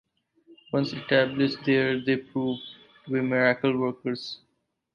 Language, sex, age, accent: English, male, 19-29, India and South Asia (India, Pakistan, Sri Lanka)